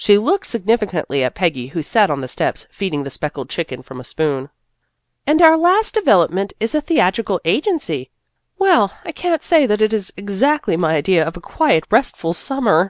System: none